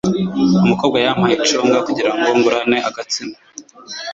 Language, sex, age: Kinyarwanda, male, 19-29